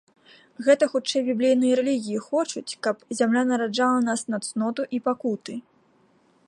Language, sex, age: Belarusian, female, 19-29